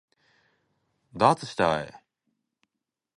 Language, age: Japanese, 19-29